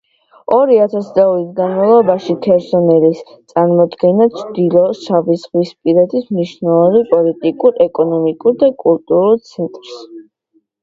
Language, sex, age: Georgian, female, under 19